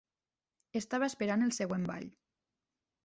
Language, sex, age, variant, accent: Catalan, female, 19-29, Nord-Occidental, Tortosí